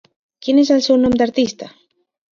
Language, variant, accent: Catalan, Central, central